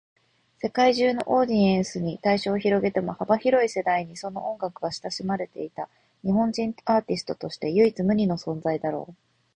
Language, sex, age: Japanese, female, 30-39